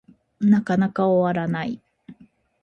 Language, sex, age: Japanese, female, 40-49